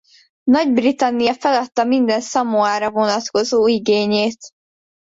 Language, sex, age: Hungarian, female, under 19